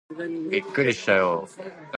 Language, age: Japanese, 19-29